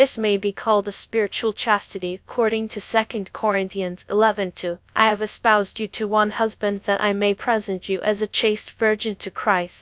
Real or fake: fake